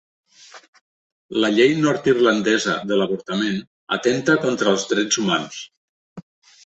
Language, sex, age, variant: Catalan, male, 50-59, Nord-Occidental